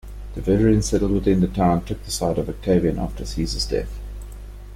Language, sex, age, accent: English, male, 30-39, Southern African (South Africa, Zimbabwe, Namibia)